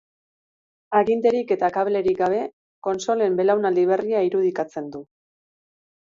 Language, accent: Basque, Erdialdekoa edo Nafarra (Gipuzkoa, Nafarroa)